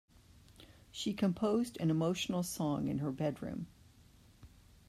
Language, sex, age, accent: English, female, 50-59, United States English